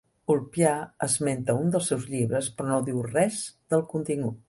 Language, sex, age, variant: Catalan, female, 60-69, Central